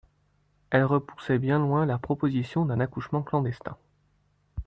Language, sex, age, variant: French, male, 19-29, Français de métropole